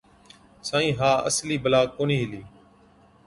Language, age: Od, 50-59